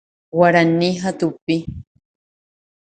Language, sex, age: Guarani, female, 30-39